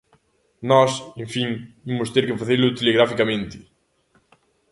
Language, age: Galician, 19-29